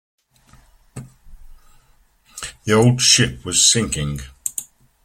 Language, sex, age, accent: English, male, 50-59, England English